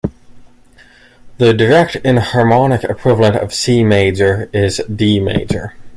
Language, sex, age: English, male, 19-29